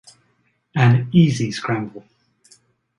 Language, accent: English, England English